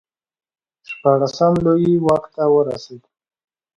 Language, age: Pashto, 30-39